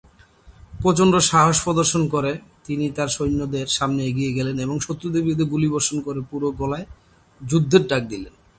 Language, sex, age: Bengali, male, 30-39